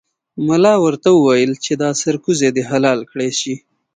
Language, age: Pashto, 30-39